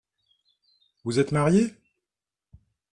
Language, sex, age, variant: French, male, 50-59, Français de métropole